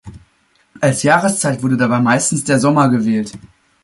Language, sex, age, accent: German, male, under 19, Deutschland Deutsch